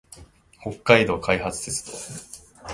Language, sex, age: Japanese, male, 30-39